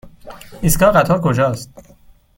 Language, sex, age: Persian, male, 19-29